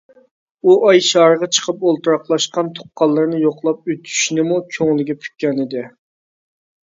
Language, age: Uyghur, 19-29